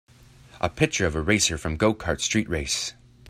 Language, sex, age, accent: English, male, 19-29, United States English